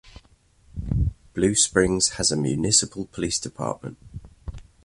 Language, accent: English, England English